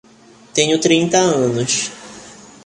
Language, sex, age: Portuguese, male, 30-39